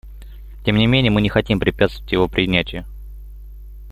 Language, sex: Russian, male